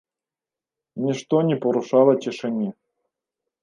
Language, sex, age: Belarusian, male, 19-29